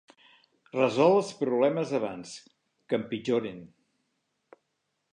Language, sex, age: Catalan, male, 50-59